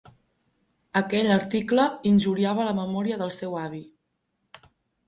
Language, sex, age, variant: Catalan, female, 19-29, Central